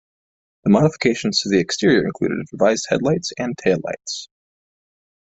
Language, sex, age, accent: English, male, 19-29, United States English